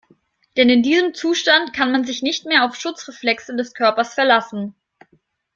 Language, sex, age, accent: German, female, 19-29, Deutschland Deutsch